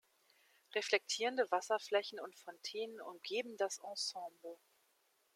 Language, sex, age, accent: German, female, 30-39, Deutschland Deutsch